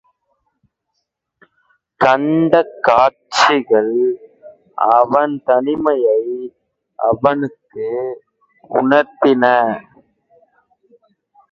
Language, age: Tamil, 19-29